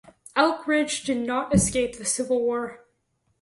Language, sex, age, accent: English, female, under 19, United States English